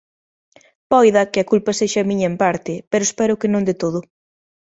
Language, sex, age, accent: Galician, female, 19-29, Normativo (estándar)